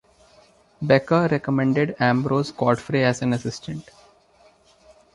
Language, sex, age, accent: English, male, 19-29, India and South Asia (India, Pakistan, Sri Lanka)